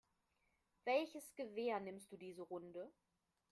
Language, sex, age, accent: German, female, 50-59, Deutschland Deutsch